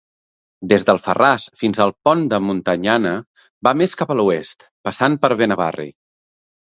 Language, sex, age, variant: Catalan, male, 40-49, Central